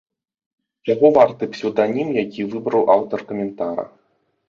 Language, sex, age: Belarusian, male, 30-39